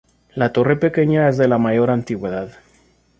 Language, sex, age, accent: Spanish, male, 30-39, América central